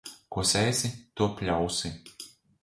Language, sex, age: Latvian, male, 30-39